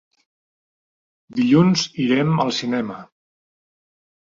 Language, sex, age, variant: Catalan, male, 40-49, Nord-Occidental